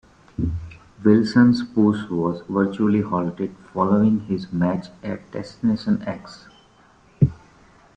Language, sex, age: English, male, 30-39